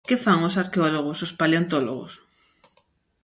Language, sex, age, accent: Galician, female, 30-39, Oriental (común en zona oriental)